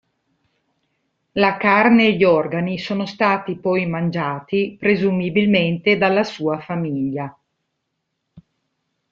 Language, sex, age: Italian, female, 40-49